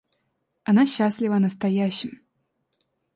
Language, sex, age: Russian, female, 19-29